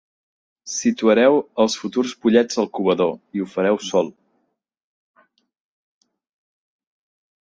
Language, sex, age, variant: Catalan, male, 30-39, Central